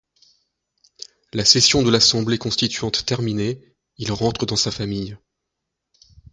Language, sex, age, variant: French, male, 40-49, Français de métropole